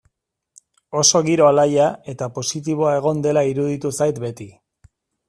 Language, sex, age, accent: Basque, male, 40-49, Erdialdekoa edo Nafarra (Gipuzkoa, Nafarroa)